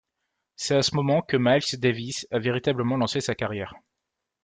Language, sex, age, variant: French, male, 19-29, Français de métropole